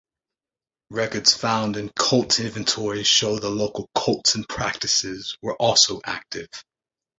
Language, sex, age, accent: English, male, 19-29, United States English